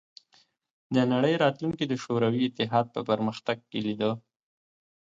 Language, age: Pashto, 19-29